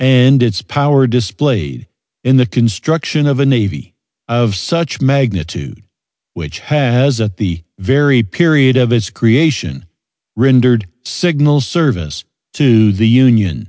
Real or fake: real